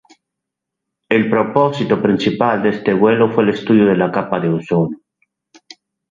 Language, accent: Spanish, España: Centro-Sur peninsular (Madrid, Toledo, Castilla-La Mancha)